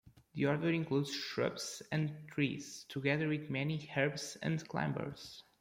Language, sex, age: English, male, 19-29